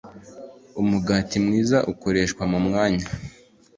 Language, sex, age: Kinyarwanda, male, 19-29